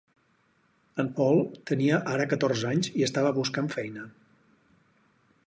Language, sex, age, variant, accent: Catalan, male, 40-49, Central, central